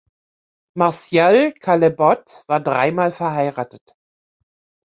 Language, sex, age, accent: German, female, 50-59, Deutschland Deutsch